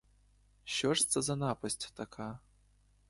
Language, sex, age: Ukrainian, male, 19-29